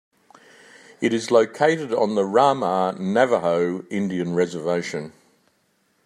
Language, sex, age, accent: English, male, 70-79, Australian English